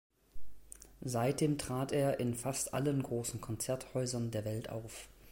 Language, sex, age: German, male, 19-29